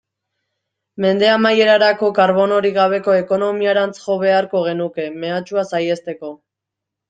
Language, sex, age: Basque, female, 19-29